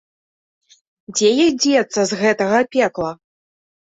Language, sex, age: Belarusian, female, 19-29